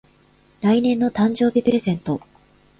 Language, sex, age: Japanese, female, 19-29